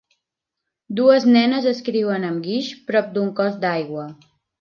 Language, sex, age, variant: Catalan, female, under 19, Septentrional